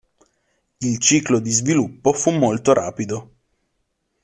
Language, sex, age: Italian, male, 19-29